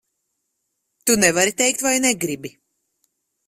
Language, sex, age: Latvian, female, 30-39